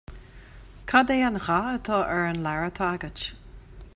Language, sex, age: Irish, female, 40-49